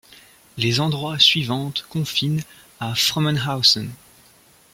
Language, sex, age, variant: French, male, 19-29, Français de métropole